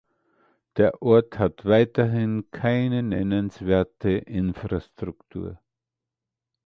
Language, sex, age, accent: German, male, 60-69, Österreichisches Deutsch